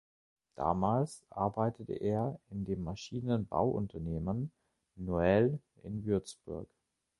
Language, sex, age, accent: German, male, under 19, Deutschland Deutsch